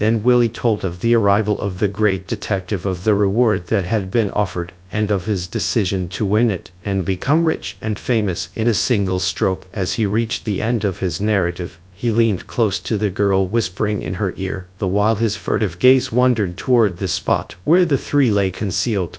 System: TTS, GradTTS